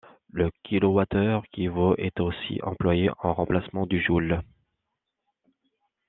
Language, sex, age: French, male, 30-39